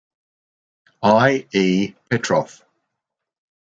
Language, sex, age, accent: English, male, 50-59, Australian English